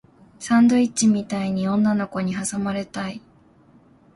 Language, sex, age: Japanese, female, 19-29